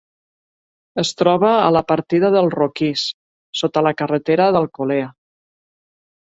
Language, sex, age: Catalan, female, 50-59